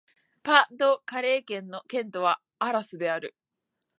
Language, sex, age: Japanese, female, 19-29